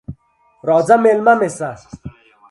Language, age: Pashto, 40-49